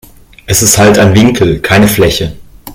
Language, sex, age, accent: German, male, 19-29, Deutschland Deutsch